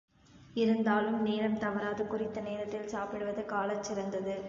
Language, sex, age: Tamil, female, under 19